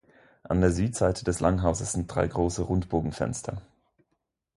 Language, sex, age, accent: German, male, 19-29, Schweizerdeutsch